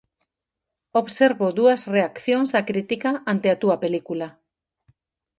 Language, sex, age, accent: Galician, female, 40-49, Normativo (estándar)